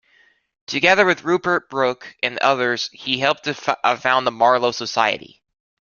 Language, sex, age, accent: English, male, 19-29, United States English